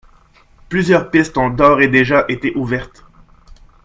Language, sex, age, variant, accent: French, male, 40-49, Français d'Amérique du Nord, Français du Canada